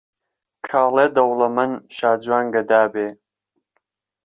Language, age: Central Kurdish, 19-29